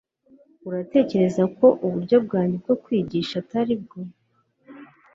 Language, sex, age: Kinyarwanda, female, 19-29